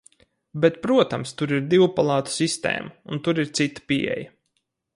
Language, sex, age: Latvian, male, 30-39